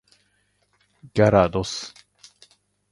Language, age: Japanese, 50-59